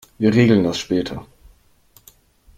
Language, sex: German, male